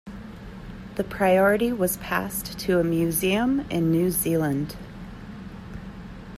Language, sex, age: English, female, 30-39